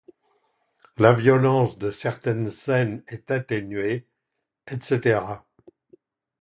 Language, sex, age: French, male, 70-79